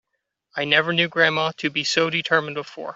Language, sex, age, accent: English, male, 30-39, United States English